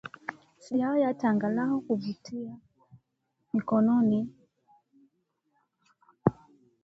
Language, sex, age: Swahili, female, 19-29